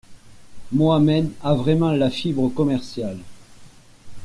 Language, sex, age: French, male, 60-69